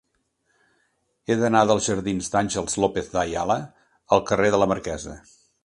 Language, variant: Catalan, Central